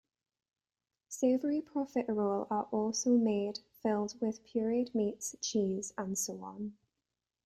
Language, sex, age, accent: English, female, 30-39, England English